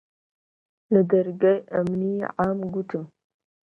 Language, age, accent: Central Kurdish, 19-29, سۆرانی